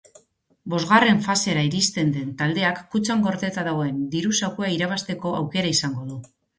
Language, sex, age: Basque, female, 40-49